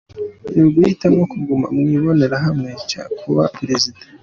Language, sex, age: Kinyarwanda, male, 19-29